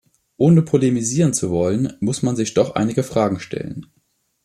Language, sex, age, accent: German, male, 19-29, Deutschland Deutsch